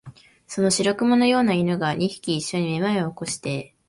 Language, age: Japanese, 19-29